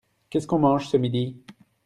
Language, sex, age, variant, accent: French, male, 30-39, Français d'Europe, Français de Belgique